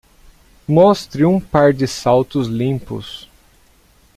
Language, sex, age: Portuguese, male, 30-39